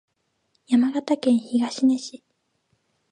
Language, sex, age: Japanese, female, 19-29